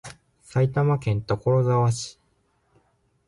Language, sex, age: Japanese, male, under 19